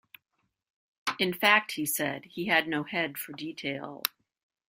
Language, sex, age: English, female, 50-59